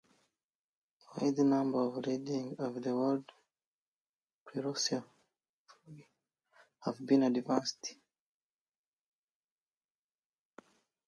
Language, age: English, 19-29